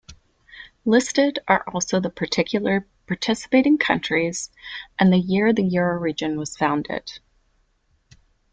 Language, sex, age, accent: English, female, 40-49, Canadian English